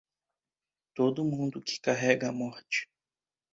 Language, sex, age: Portuguese, male, 19-29